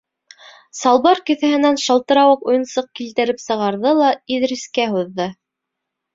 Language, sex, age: Bashkir, female, 19-29